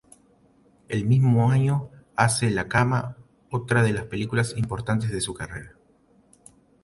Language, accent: Spanish, América central